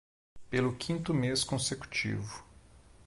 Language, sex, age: Portuguese, male, 50-59